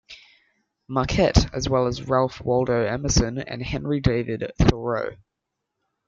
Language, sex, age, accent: English, male, under 19, Australian English